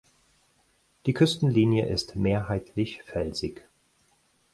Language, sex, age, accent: German, male, 40-49, Deutschland Deutsch